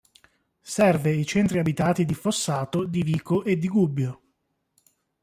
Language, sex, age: Italian, male, 30-39